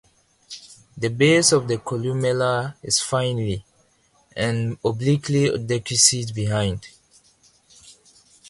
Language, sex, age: English, male, 19-29